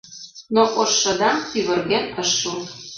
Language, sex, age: Mari, female, 40-49